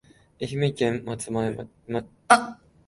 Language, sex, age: Japanese, male, 19-29